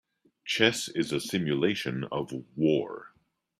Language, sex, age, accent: English, male, 50-59, United States English